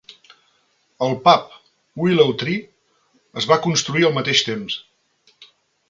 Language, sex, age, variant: Catalan, male, 40-49, Central